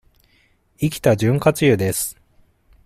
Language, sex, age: Japanese, male, 19-29